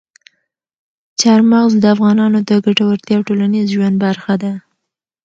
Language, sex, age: Pashto, female, under 19